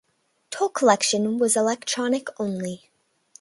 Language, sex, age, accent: English, female, under 19, United States English